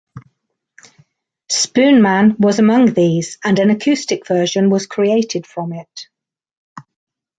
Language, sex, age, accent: English, female, 50-59, England English